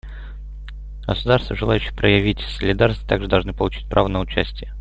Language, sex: Russian, male